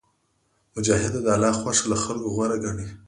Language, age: Pashto, under 19